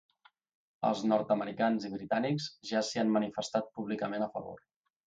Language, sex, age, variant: Catalan, male, 40-49, Central